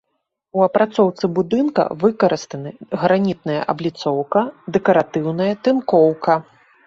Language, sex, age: Belarusian, female, 30-39